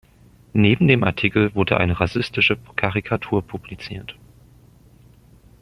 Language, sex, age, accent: German, male, 30-39, Deutschland Deutsch